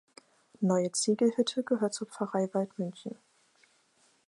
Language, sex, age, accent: German, female, 19-29, Deutschland Deutsch